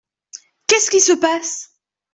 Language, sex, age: French, female, 19-29